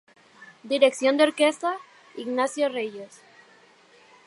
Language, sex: Spanish, female